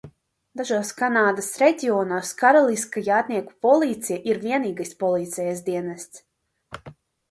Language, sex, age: Latvian, female, 19-29